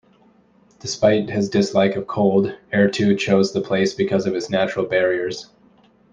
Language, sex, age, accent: English, male, 30-39, Canadian English